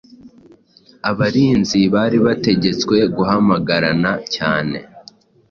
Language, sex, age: Kinyarwanda, male, 19-29